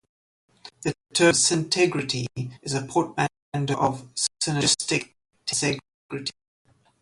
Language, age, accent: English, 30-39, Southern African (South Africa, Zimbabwe, Namibia)